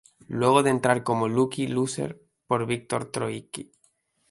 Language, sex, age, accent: Spanish, male, 19-29, España: Islas Canarias